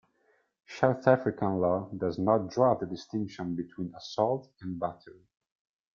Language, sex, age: English, male, 19-29